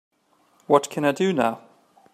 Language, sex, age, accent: English, male, 30-39, England English